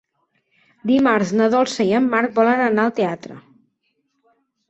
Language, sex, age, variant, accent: Catalan, female, 30-39, Central, Neutre